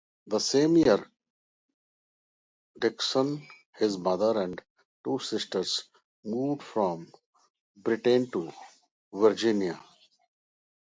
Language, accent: English, India and South Asia (India, Pakistan, Sri Lanka)